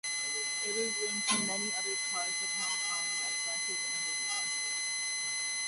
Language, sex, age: English, female, under 19